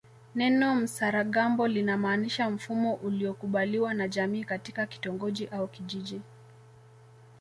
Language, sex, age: Swahili, male, 30-39